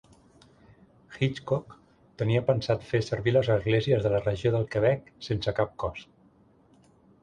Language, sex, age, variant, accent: Catalan, male, 40-49, Central, central